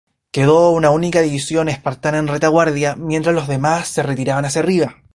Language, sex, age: Spanish, male, 19-29